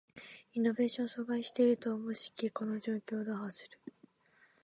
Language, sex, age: Japanese, female, 19-29